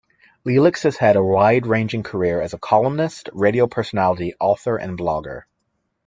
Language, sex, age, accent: English, male, 19-29, United States English